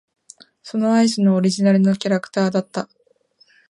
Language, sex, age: Japanese, female, 19-29